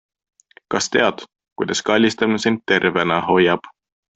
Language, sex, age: Estonian, male, 19-29